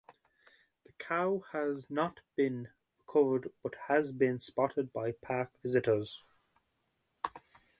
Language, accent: English, Irish English